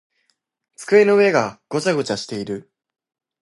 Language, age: Japanese, 19-29